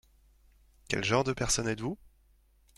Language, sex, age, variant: French, male, 30-39, Français de métropole